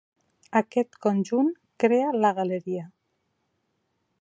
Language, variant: Catalan, Nord-Occidental